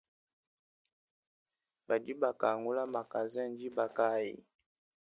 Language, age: Luba-Lulua, 19-29